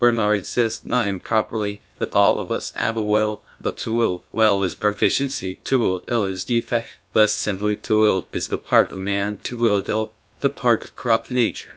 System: TTS, GlowTTS